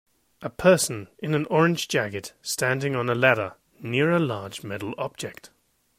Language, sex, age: English, male, 19-29